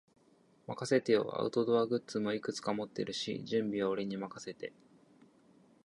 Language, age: Japanese, 19-29